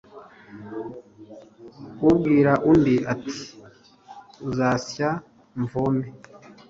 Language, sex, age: Kinyarwanda, male, 50-59